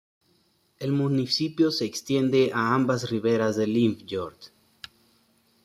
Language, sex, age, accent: Spanish, male, 19-29, México